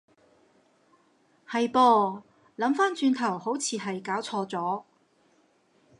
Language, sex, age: Cantonese, female, 40-49